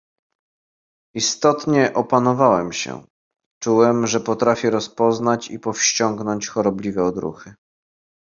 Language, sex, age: Polish, male, 30-39